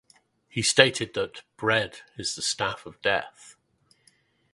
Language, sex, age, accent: English, male, 50-59, England English